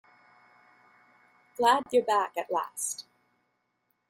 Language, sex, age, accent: English, female, 30-39, United States English